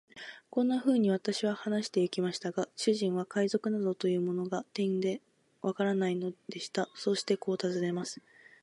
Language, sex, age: Japanese, female, 19-29